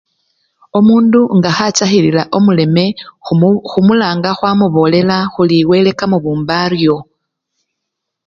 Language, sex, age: Luyia, female, 50-59